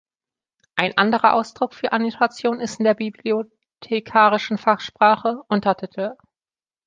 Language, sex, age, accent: German, female, 19-29, Deutschland Deutsch